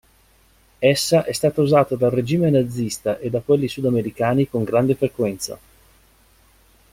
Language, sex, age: Italian, male, 40-49